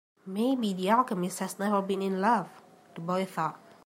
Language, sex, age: English, female, 19-29